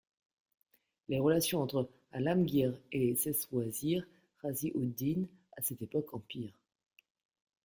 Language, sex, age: French, female, 40-49